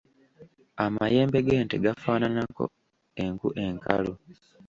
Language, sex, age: Ganda, male, 19-29